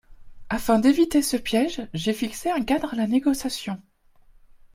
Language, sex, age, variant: French, female, 19-29, Français de métropole